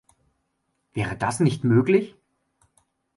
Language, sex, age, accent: German, male, 40-49, Deutschland Deutsch